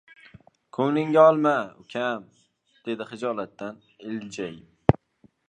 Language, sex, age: Uzbek, male, 19-29